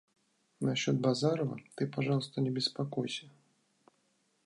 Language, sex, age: Russian, male, 40-49